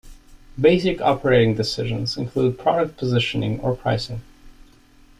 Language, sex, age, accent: English, male, 30-39, Canadian English